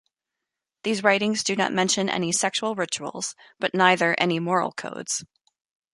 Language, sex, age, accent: English, female, 30-39, United States English